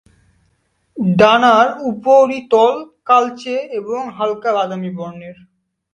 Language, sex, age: Bengali, male, 19-29